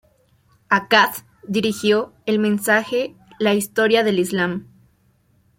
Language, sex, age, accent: Spanish, female, 19-29, México